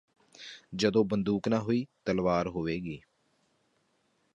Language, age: Punjabi, 30-39